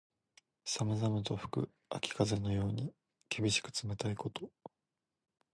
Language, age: Japanese, 19-29